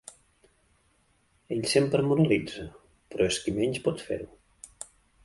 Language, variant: Catalan, Central